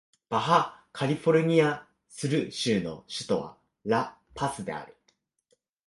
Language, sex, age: Japanese, male, 19-29